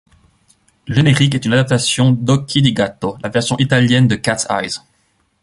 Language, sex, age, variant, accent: French, male, 19-29, Français d'Europe, Français de Suisse